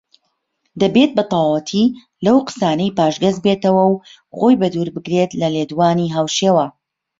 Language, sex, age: Central Kurdish, female, 30-39